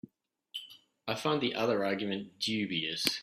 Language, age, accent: English, 40-49, Australian English